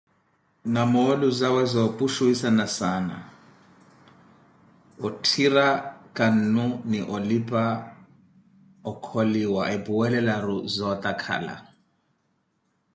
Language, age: Koti, 30-39